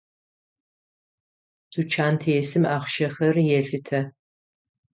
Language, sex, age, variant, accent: Adyghe, female, 50-59, Адыгабзэ (Кирил, пстэумэ зэдыряе), Кıэмгуй (Çemguy)